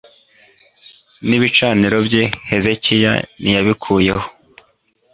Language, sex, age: Kinyarwanda, male, 19-29